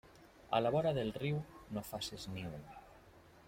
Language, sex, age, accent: Catalan, male, 40-49, valencià